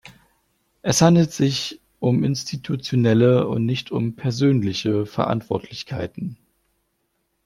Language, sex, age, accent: German, male, 40-49, Deutschland Deutsch